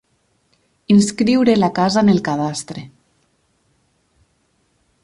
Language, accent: Catalan, valencià meridional